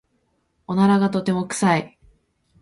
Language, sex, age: Japanese, female, 19-29